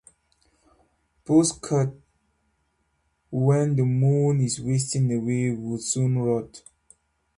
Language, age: English, 19-29